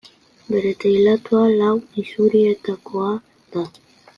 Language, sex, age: Basque, male, under 19